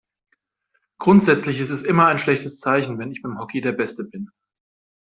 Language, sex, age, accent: German, male, 30-39, Deutschland Deutsch